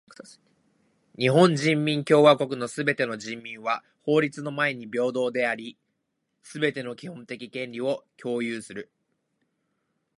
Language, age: Japanese, 19-29